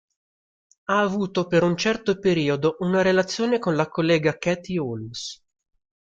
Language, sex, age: Italian, male, 30-39